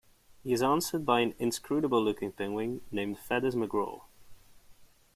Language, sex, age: English, male, 19-29